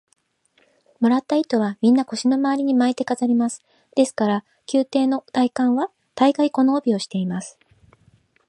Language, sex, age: Japanese, female, 40-49